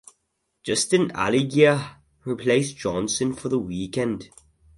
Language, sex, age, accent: English, male, under 19, United States English